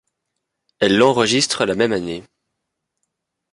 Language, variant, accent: French, Français d'Europe, Français de Belgique